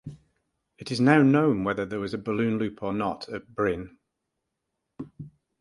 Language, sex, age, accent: English, male, 60-69, England English